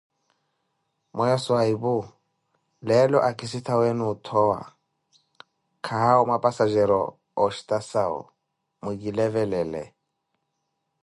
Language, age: Koti, 30-39